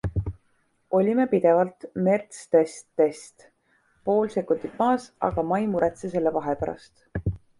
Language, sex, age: Estonian, female, 19-29